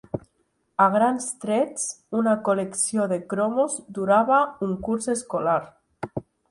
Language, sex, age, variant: Catalan, female, 19-29, Nord-Occidental